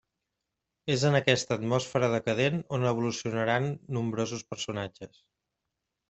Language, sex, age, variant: Catalan, male, 30-39, Central